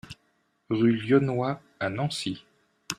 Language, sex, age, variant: French, male, 50-59, Français de métropole